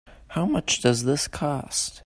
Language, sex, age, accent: English, male, under 19, United States English